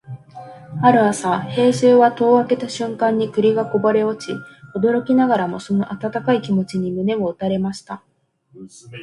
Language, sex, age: Japanese, female, 30-39